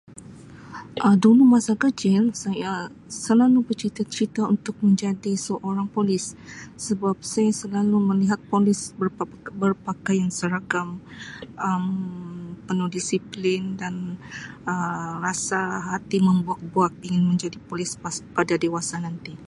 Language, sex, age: Sabah Malay, female, 40-49